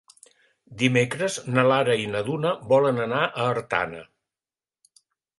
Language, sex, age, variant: Catalan, male, 60-69, Central